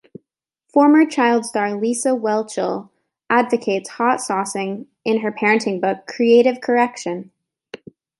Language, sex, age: English, female, 19-29